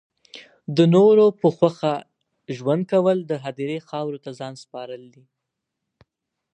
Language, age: Pashto, under 19